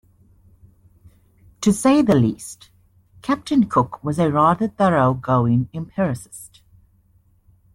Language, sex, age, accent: English, male, 19-29, Southern African (South Africa, Zimbabwe, Namibia)